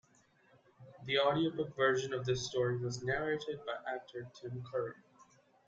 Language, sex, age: English, male, 19-29